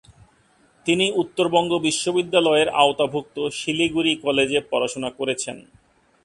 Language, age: Bengali, 40-49